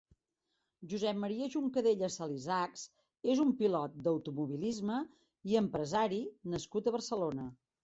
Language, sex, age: Catalan, female, 60-69